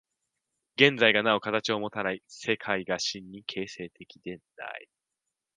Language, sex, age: Japanese, male, 19-29